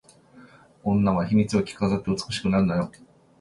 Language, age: Japanese, 40-49